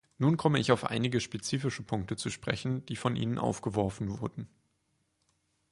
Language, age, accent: German, 19-29, Deutschland Deutsch